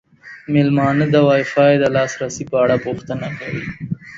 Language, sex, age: Pashto, male, 19-29